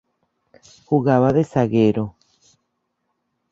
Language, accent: Spanish, Caribe: Cuba, Venezuela, Puerto Rico, República Dominicana, Panamá, Colombia caribeña, México caribeño, Costa del golfo de México